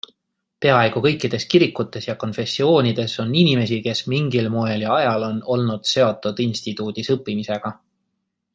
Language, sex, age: Estonian, male, 30-39